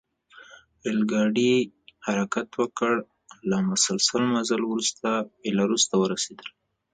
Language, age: Pashto, 19-29